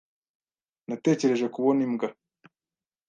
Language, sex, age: Kinyarwanda, male, 19-29